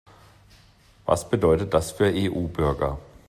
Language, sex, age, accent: German, male, 40-49, Deutschland Deutsch